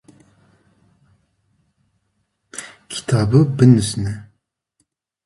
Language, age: Zaza, 19-29